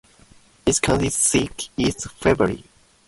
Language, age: English, 19-29